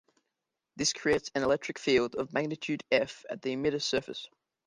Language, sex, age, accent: English, male, under 19, Australian English